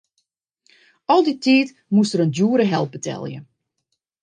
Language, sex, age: Western Frisian, female, 40-49